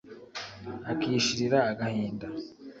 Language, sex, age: Kinyarwanda, male, 19-29